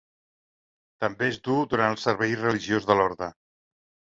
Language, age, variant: Catalan, 60-69, Central